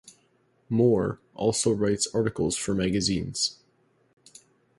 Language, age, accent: English, 19-29, Canadian English